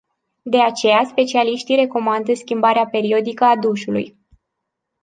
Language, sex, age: Romanian, female, 19-29